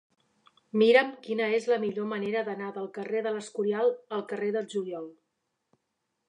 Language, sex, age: Catalan, female, 30-39